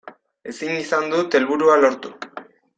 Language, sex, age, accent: Basque, male, under 19, Erdialdekoa edo Nafarra (Gipuzkoa, Nafarroa)